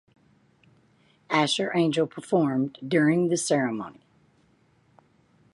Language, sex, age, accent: English, female, 40-49, United States English